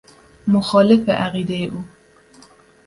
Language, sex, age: Persian, female, 19-29